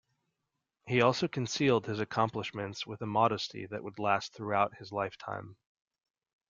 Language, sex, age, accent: English, male, 30-39, United States English